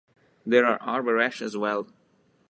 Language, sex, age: English, male, 19-29